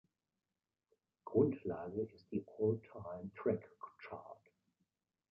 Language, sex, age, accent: German, male, 70-79, Deutschland Deutsch